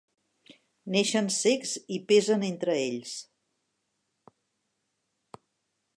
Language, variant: Catalan, Central